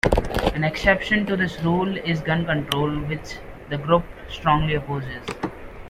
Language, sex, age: English, male, 19-29